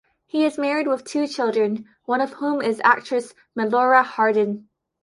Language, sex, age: English, female, under 19